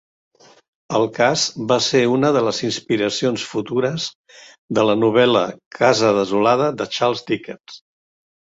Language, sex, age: Catalan, male, 60-69